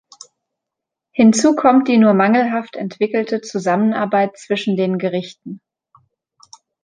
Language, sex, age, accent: German, female, 19-29, Deutschland Deutsch